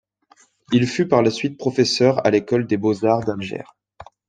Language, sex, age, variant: French, male, 19-29, Français de métropole